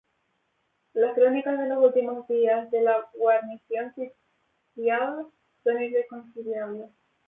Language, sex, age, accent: Spanish, female, 19-29, España: Islas Canarias